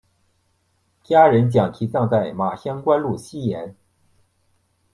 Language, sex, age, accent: Chinese, male, 40-49, 出生地：山东省